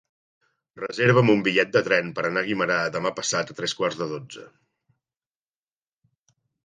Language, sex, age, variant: Catalan, male, 40-49, Central